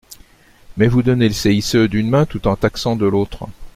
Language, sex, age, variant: French, male, 60-69, Français de métropole